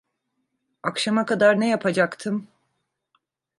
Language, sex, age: Turkish, female, 40-49